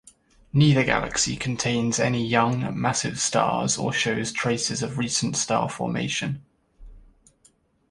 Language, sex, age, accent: English, male, 19-29, England English